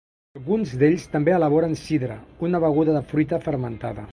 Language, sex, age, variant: Catalan, male, 50-59, Central